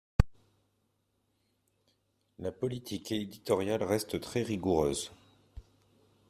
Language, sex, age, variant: French, male, 30-39, Français de métropole